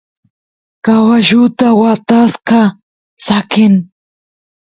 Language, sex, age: Santiago del Estero Quichua, female, 19-29